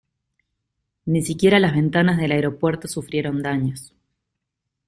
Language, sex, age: Spanish, female, 30-39